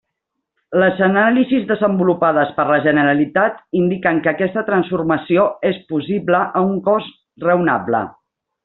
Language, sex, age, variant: Catalan, female, 50-59, Central